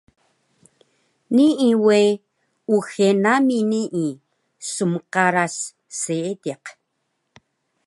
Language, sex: Taroko, female